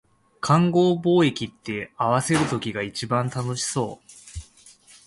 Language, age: Japanese, 30-39